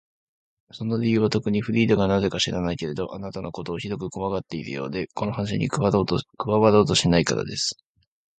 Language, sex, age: Japanese, male, 19-29